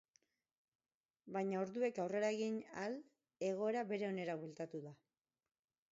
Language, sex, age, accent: Basque, female, 40-49, Erdialdekoa edo Nafarra (Gipuzkoa, Nafarroa)